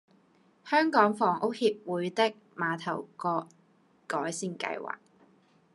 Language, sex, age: Cantonese, female, 19-29